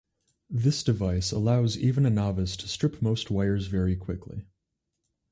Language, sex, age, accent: English, male, 19-29, United States English